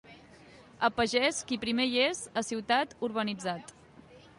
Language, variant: Catalan, Septentrional